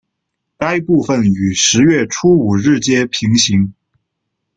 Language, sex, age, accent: Chinese, male, 19-29, 出生地：四川省